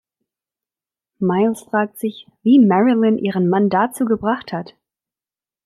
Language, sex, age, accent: German, female, 19-29, Deutschland Deutsch